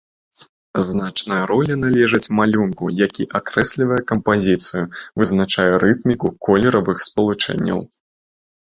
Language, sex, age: Belarusian, male, under 19